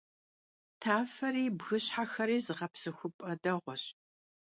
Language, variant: Kabardian, Адыгэбзэ (Къэбэрдей, Кирил, псоми зэдай)